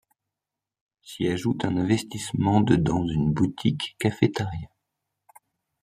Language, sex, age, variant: French, male, 30-39, Français de métropole